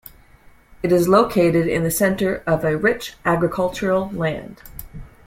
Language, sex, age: English, female, 40-49